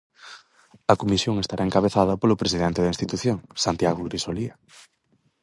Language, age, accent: Galician, under 19, Central (gheada); Oriental (común en zona oriental)